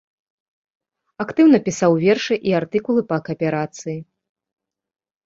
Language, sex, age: Belarusian, female, 30-39